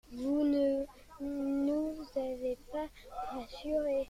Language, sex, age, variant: French, male, 40-49, Français de métropole